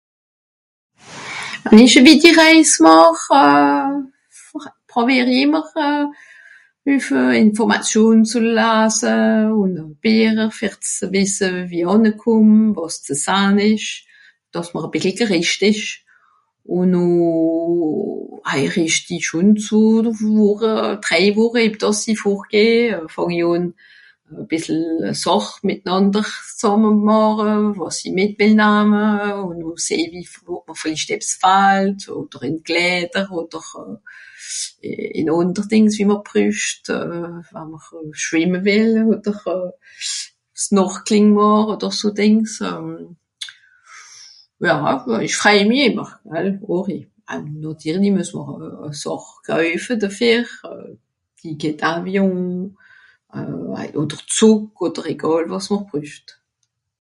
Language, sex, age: Swiss German, female, 60-69